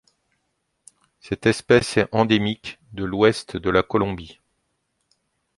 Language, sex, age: French, male, 50-59